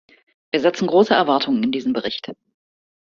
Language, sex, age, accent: German, female, 50-59, Deutschland Deutsch